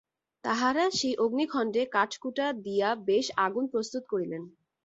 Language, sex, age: Bengali, female, 19-29